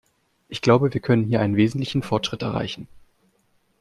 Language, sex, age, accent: German, male, 19-29, Deutschland Deutsch